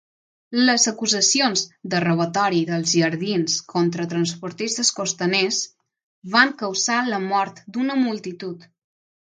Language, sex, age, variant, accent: Catalan, female, under 19, Balear, balear; mallorquí